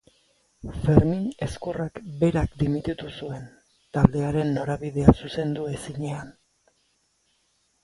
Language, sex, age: Basque, male, 40-49